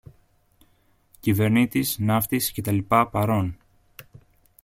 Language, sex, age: Greek, male, 30-39